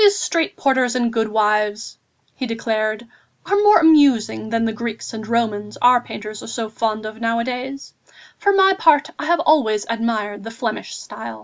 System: none